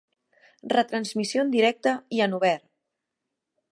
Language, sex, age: Catalan, female, 19-29